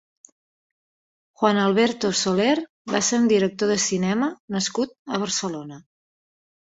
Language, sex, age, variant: Catalan, female, 40-49, Central